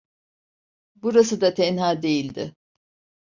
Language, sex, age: Turkish, female, 70-79